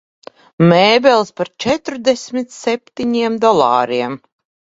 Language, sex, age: Latvian, female, 40-49